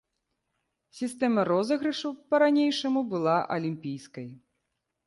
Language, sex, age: Belarusian, female, 30-39